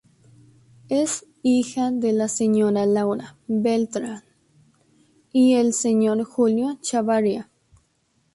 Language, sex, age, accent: Spanish, female, 19-29, México